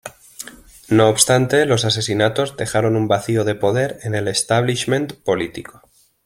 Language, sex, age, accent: Spanish, male, 30-39, España: Norte peninsular (Asturias, Castilla y León, Cantabria, País Vasco, Navarra, Aragón, La Rioja, Guadalajara, Cuenca)